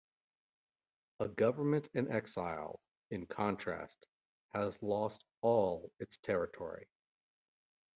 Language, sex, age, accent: English, male, 50-59, United States English